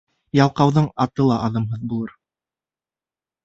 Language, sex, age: Bashkir, male, 19-29